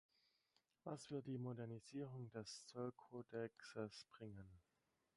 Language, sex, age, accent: German, male, 19-29, Deutschland Deutsch